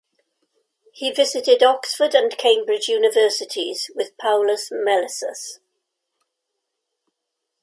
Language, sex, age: English, female, 70-79